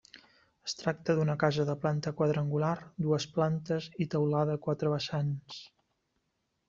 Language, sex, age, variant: Catalan, male, 30-39, Central